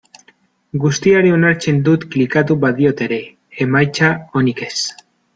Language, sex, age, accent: Basque, male, 30-39, Mendebalekoa (Araba, Bizkaia, Gipuzkoako mendebaleko herri batzuk)